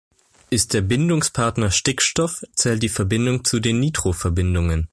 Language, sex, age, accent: German, male, under 19, Deutschland Deutsch